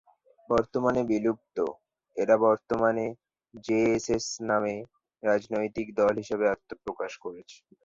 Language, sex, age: Bengali, male, 19-29